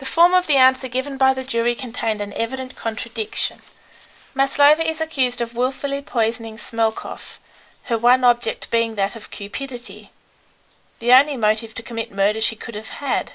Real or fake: real